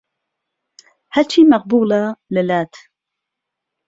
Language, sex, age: Central Kurdish, female, 30-39